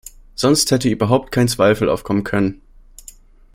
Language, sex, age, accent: German, male, 19-29, Deutschland Deutsch